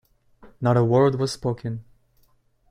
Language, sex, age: English, male, 19-29